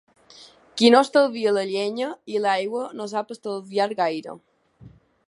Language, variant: Catalan, Balear